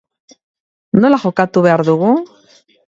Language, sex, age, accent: Basque, female, 50-59, Mendebalekoa (Araba, Bizkaia, Gipuzkoako mendebaleko herri batzuk)